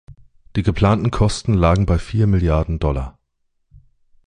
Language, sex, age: German, male, 30-39